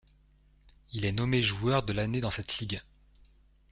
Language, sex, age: French, male, 30-39